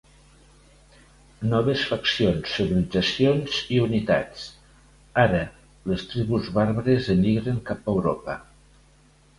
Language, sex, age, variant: Catalan, male, 60-69, Nord-Occidental